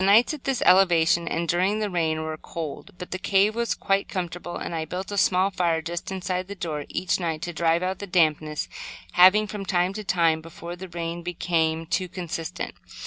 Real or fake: real